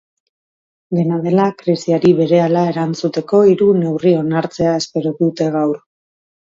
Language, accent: Basque, Mendebalekoa (Araba, Bizkaia, Gipuzkoako mendebaleko herri batzuk)